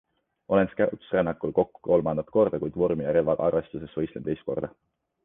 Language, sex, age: Estonian, male, 19-29